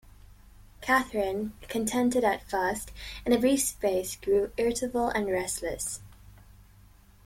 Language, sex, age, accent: English, female, 19-29, Southern African (South Africa, Zimbabwe, Namibia)